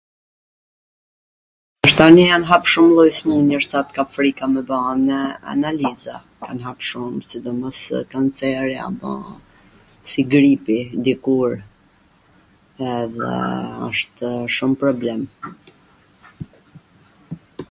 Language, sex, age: Gheg Albanian, female, 40-49